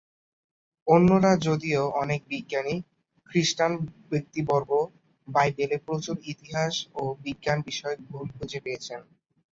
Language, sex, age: Bengali, male, under 19